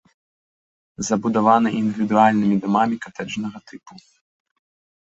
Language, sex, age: Belarusian, male, 30-39